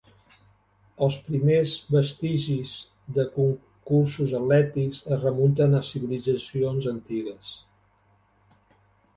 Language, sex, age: Catalan, male, 60-69